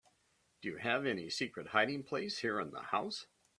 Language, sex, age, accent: English, male, 70-79, United States English